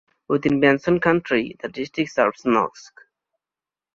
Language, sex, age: English, male, under 19